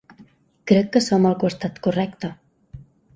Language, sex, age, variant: Catalan, female, 19-29, Balear